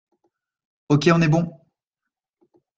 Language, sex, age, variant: French, male, 30-39, Français de métropole